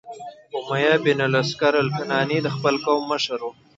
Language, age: Pashto, 19-29